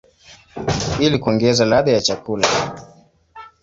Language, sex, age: Swahili, male, 19-29